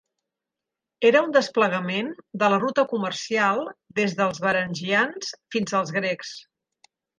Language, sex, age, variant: Catalan, female, 50-59, Central